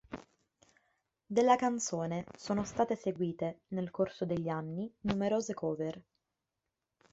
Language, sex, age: Italian, female, 19-29